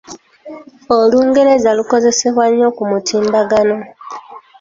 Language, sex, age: Ganda, female, 19-29